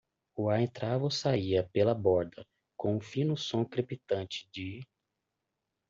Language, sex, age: Portuguese, male, 30-39